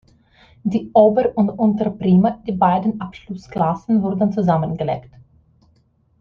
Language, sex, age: German, female, 19-29